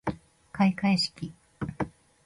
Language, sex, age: Japanese, female, 50-59